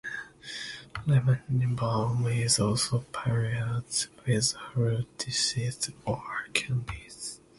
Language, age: English, under 19